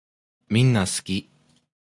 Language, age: Japanese, under 19